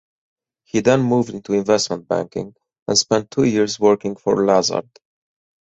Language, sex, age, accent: English, male, 40-49, United States English